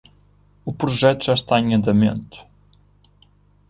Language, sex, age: Portuguese, male, 19-29